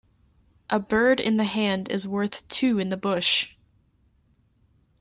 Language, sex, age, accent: English, female, 19-29, United States English